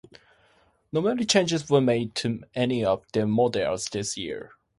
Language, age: English, 19-29